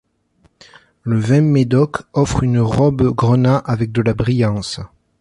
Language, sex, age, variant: French, male, 30-39, Français de métropole